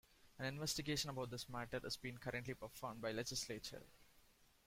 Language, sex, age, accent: English, male, 19-29, India and South Asia (India, Pakistan, Sri Lanka)